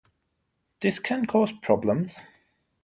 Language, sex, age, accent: English, male, 19-29, England English